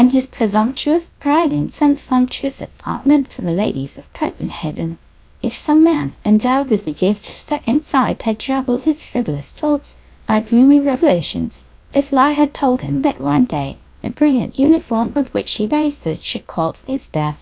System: TTS, GlowTTS